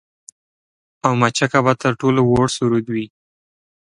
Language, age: Pashto, 19-29